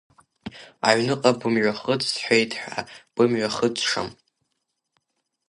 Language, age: Abkhazian, under 19